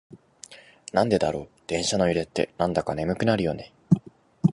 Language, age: Japanese, 19-29